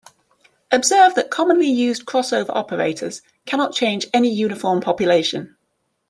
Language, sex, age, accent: English, female, 30-39, England English